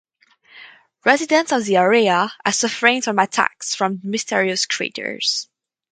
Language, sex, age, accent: English, female, under 19, England English